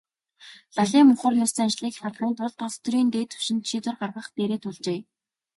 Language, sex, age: Mongolian, female, 19-29